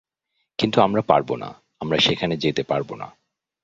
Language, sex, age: Bengali, male, 40-49